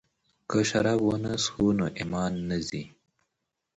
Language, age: Pashto, 30-39